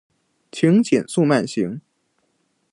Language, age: Chinese, under 19